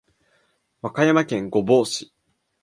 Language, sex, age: Japanese, male, 19-29